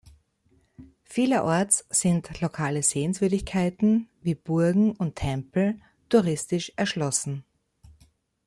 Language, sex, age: German, female, 50-59